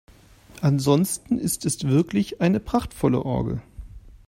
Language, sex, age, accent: German, male, 40-49, Deutschland Deutsch